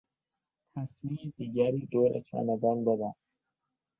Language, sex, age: Persian, male, 19-29